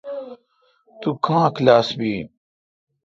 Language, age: Kalkoti, 50-59